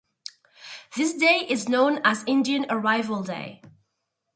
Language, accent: English, United States English